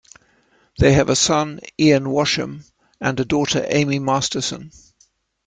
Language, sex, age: English, male, 70-79